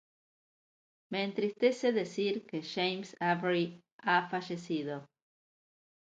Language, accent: Spanish, Rioplatense: Argentina, Uruguay, este de Bolivia, Paraguay